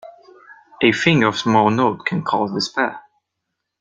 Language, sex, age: English, male, 19-29